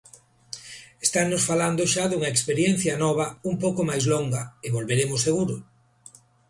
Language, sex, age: Galician, male, 50-59